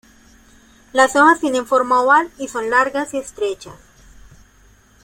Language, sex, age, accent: Spanish, female, 19-29, Caribe: Cuba, Venezuela, Puerto Rico, República Dominicana, Panamá, Colombia caribeña, México caribeño, Costa del golfo de México